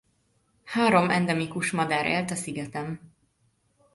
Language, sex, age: Hungarian, female, 19-29